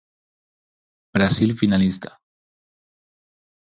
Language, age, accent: Galician, 19-29, Neofalante